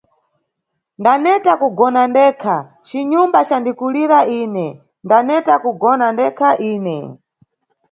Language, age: Nyungwe, 30-39